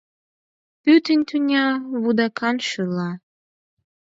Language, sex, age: Mari, female, under 19